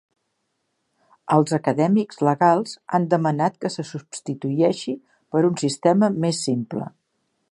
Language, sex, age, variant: Catalan, female, 60-69, Septentrional